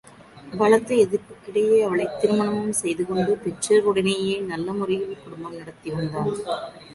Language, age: Tamil, 40-49